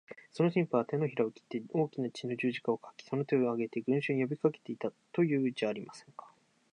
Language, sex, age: Japanese, male, 19-29